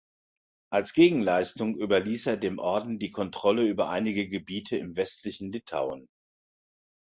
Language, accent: German, Deutschland Deutsch